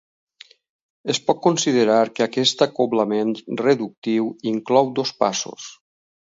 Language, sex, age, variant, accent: Catalan, male, 60-69, Valencià central, valencià